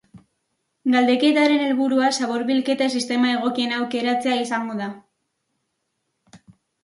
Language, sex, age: Basque, female, under 19